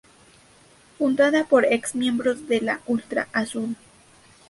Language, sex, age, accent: Spanish, female, 19-29, México